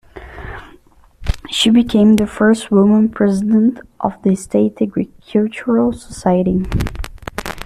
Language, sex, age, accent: English, female, under 19, United States English